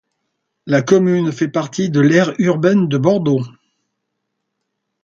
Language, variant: French, Français de métropole